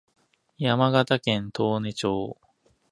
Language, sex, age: Japanese, male, 19-29